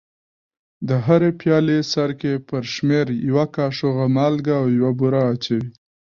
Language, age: Pashto, 19-29